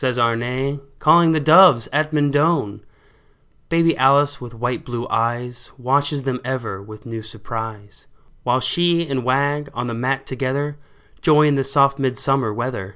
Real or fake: real